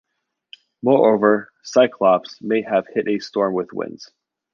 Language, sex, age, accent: English, male, 40-49, Canadian English